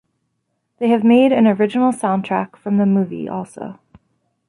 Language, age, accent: English, 30-39, United States English